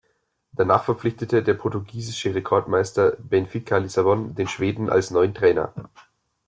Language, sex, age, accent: German, male, 19-29, Deutschland Deutsch